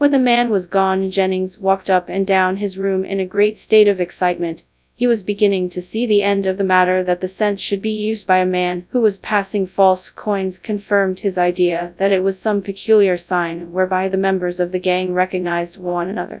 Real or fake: fake